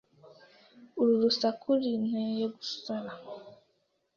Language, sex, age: Kinyarwanda, female, 19-29